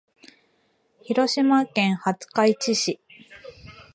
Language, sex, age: Japanese, female, 30-39